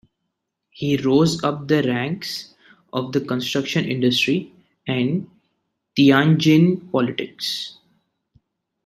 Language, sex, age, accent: English, male, 19-29, India and South Asia (India, Pakistan, Sri Lanka)